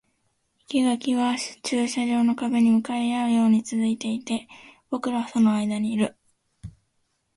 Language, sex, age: Japanese, female, 19-29